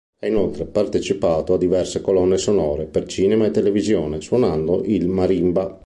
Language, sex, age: Italian, male, 50-59